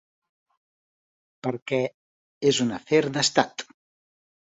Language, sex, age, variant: Catalan, male, 60-69, Central